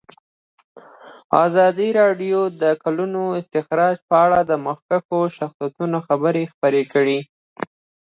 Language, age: Pashto, under 19